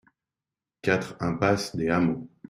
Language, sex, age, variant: French, male, 40-49, Français de métropole